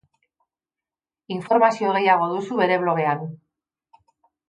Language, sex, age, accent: Basque, female, 50-59, Mendebalekoa (Araba, Bizkaia, Gipuzkoako mendebaleko herri batzuk)